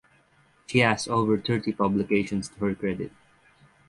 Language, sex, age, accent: English, male, 30-39, United States English; Filipino